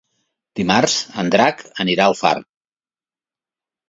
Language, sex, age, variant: Catalan, male, 50-59, Central